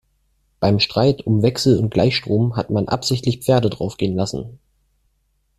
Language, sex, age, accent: German, male, 19-29, Deutschland Deutsch